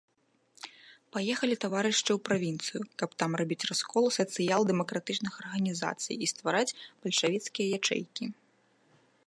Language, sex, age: Belarusian, female, 19-29